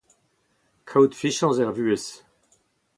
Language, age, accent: Breton, 70-79, Leoneg